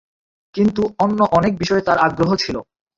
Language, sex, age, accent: Bengali, male, 19-29, Bangladeshi; শুদ্ধ বাংলা